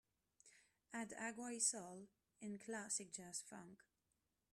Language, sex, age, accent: English, female, 30-39, Hong Kong English